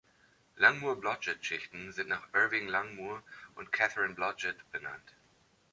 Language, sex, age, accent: German, male, 40-49, Deutschland Deutsch